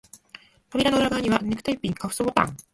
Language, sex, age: Japanese, male, 19-29